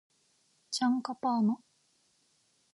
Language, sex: Japanese, female